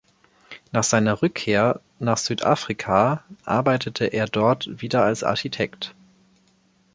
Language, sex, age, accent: German, male, 19-29, Deutschland Deutsch